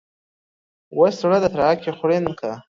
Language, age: Pashto, under 19